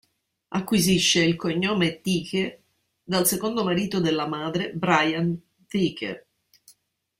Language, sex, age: Italian, female, 50-59